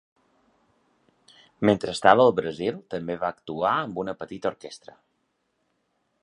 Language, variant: Catalan, Balear